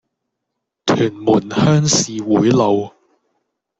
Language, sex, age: Cantonese, male, under 19